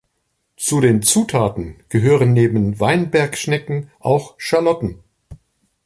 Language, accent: German, Deutschland Deutsch